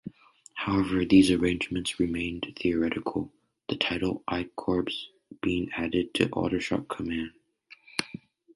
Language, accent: English, United States English